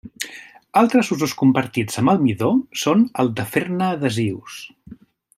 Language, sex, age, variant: Catalan, male, 40-49, Central